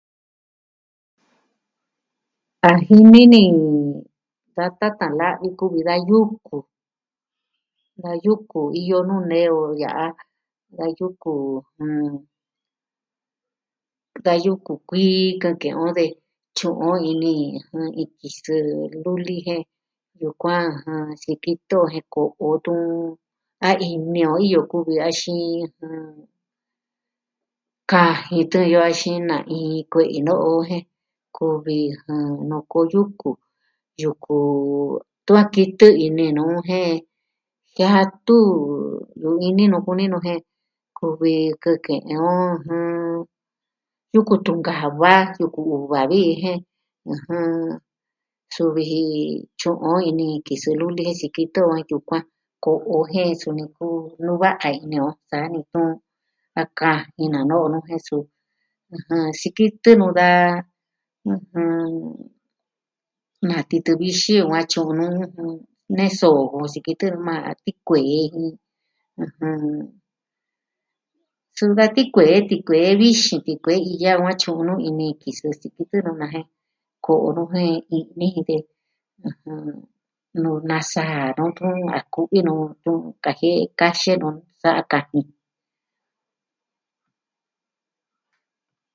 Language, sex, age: Southwestern Tlaxiaco Mixtec, female, 60-69